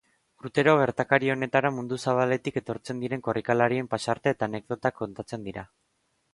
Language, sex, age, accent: Basque, male, 19-29, Erdialdekoa edo Nafarra (Gipuzkoa, Nafarroa)